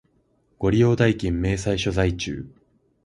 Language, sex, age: Japanese, male, 19-29